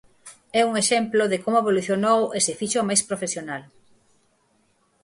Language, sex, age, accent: Galician, female, 50-59, Normativo (estándar)